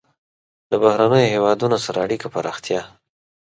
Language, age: Pashto, 30-39